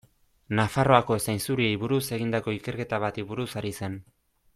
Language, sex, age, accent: Basque, male, 19-29, Erdialdekoa edo Nafarra (Gipuzkoa, Nafarroa)